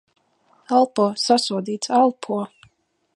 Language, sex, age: Latvian, female, 19-29